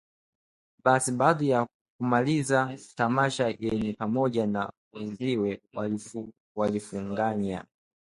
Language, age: Swahili, 19-29